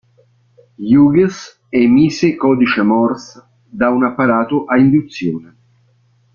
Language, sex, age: Italian, male, 50-59